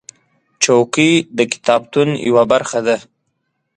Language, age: Pashto, 19-29